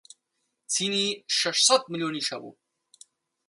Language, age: Central Kurdish, 19-29